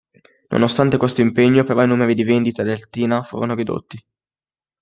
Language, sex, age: Italian, male, under 19